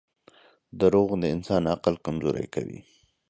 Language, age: Pashto, 30-39